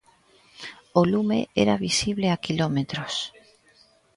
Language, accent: Galician, Central (gheada)